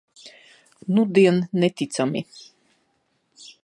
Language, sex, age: Latvian, female, 50-59